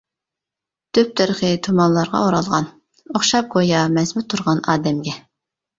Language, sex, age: Uyghur, female, 19-29